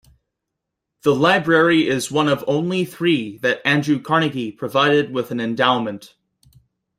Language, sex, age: English, male, 19-29